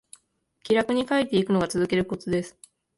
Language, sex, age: Japanese, female, 19-29